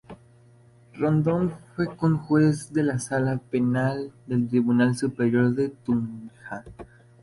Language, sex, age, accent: Spanish, female, under 19, México